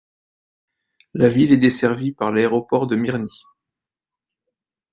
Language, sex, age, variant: French, male, 30-39, Français de métropole